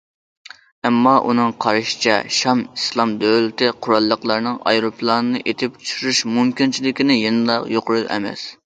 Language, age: Uyghur, 19-29